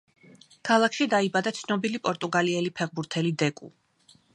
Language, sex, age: Georgian, female, 40-49